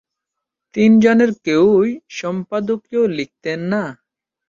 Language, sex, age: Bengali, male, 19-29